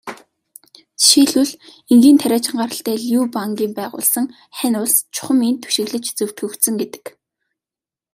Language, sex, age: Mongolian, female, 19-29